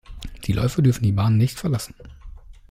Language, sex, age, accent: German, male, 30-39, Deutschland Deutsch